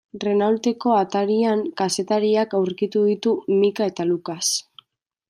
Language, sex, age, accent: Basque, female, 19-29, Mendebalekoa (Araba, Bizkaia, Gipuzkoako mendebaleko herri batzuk)